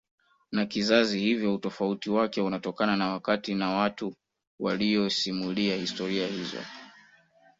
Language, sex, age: Swahili, male, 19-29